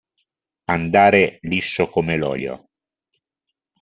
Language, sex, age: Italian, male, 50-59